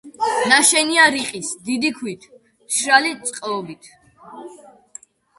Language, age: Georgian, 19-29